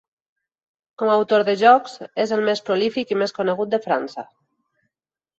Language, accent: Catalan, valencià